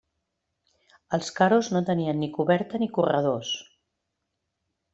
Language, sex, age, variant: Catalan, female, 40-49, Central